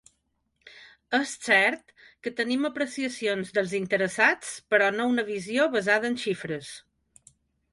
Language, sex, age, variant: Catalan, female, 40-49, Balear